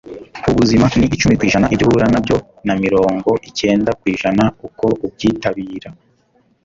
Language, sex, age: Kinyarwanda, male, 19-29